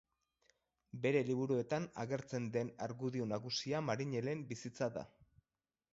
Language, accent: Basque, Erdialdekoa edo Nafarra (Gipuzkoa, Nafarroa)